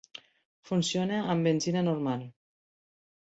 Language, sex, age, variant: Catalan, female, 50-59, Septentrional